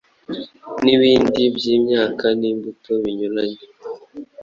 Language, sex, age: Kinyarwanda, male, 19-29